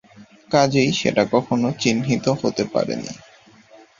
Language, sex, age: Bengali, male, 19-29